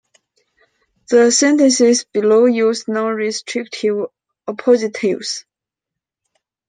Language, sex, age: English, female, 19-29